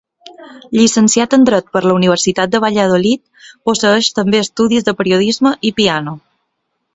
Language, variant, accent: Catalan, Balear, mallorquí